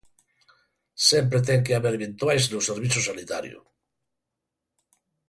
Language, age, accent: Galician, 70-79, Atlántico (seseo e gheada)